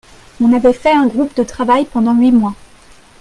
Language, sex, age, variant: French, female, 19-29, Français de métropole